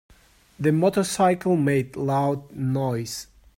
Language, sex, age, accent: English, male, 40-49, England English